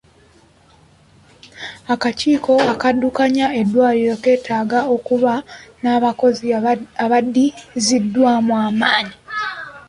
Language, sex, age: Ganda, female, 19-29